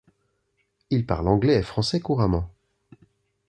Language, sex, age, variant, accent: French, male, 40-49, Français d'Europe, Français de Suisse